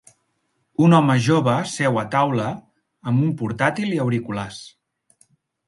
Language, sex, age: Catalan, male, 40-49